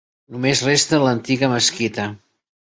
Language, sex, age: Catalan, male, 60-69